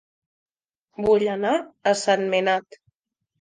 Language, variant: Catalan, Nord-Occidental